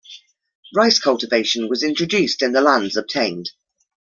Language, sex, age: English, female, 30-39